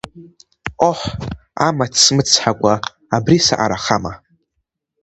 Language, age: Abkhazian, under 19